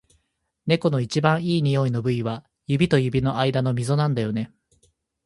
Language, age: Japanese, 19-29